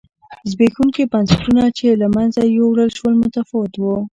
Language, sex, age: Pashto, female, under 19